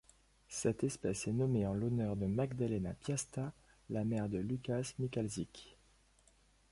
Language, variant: French, Français de métropole